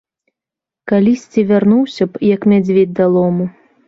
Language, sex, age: Belarusian, female, 19-29